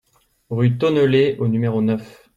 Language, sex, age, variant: French, male, 30-39, Français de métropole